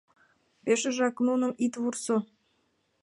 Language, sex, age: Mari, female, 19-29